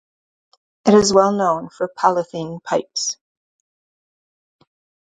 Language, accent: English, United States English